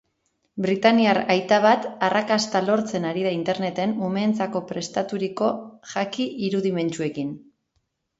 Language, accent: Basque, Erdialdekoa edo Nafarra (Gipuzkoa, Nafarroa)